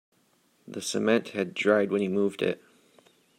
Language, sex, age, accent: English, male, 19-29, United States English